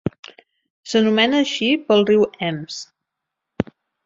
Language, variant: Catalan, Central